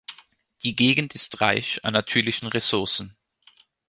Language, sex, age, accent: German, male, 30-39, Deutschland Deutsch